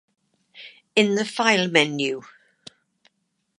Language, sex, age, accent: English, female, 80-89, England English